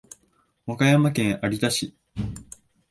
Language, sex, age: Japanese, male, 19-29